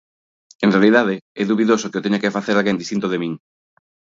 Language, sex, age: Galician, male, 30-39